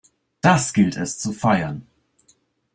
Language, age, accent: German, under 19, Deutschland Deutsch